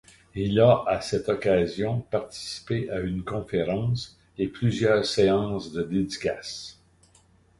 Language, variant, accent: French, Français d'Amérique du Nord, Français du Canada